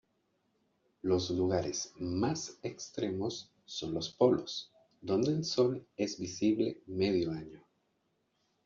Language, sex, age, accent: Spanish, male, 30-39, América central